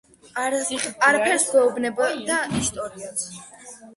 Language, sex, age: Georgian, female, under 19